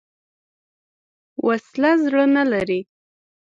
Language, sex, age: Pashto, female, 30-39